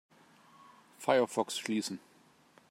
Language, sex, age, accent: German, male, 50-59, Deutschland Deutsch